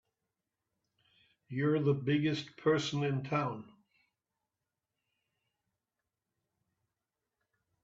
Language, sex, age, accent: English, male, 70-79, United States English